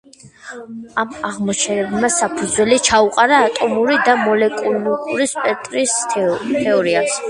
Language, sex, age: Georgian, female, 19-29